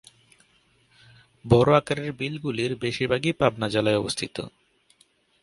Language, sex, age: Bengali, male, 19-29